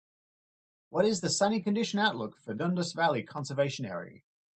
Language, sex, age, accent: English, male, 30-39, Australian English